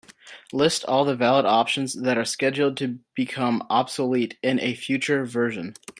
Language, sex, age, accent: English, male, 19-29, United States English